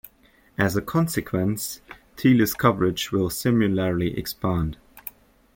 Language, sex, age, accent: English, male, 19-29, United States English